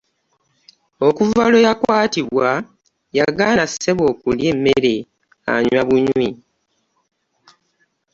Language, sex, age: Ganda, female, 50-59